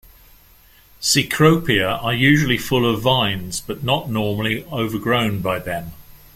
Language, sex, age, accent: English, male, 60-69, England English